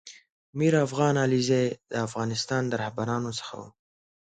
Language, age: Pashto, under 19